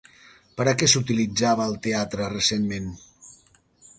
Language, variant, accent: Catalan, Central, central